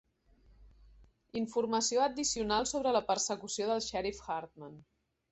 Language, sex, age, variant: Catalan, female, 40-49, Central